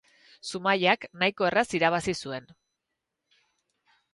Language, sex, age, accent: Basque, female, 40-49, Erdialdekoa edo Nafarra (Gipuzkoa, Nafarroa)